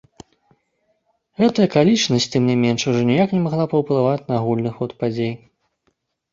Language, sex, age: Belarusian, male, 30-39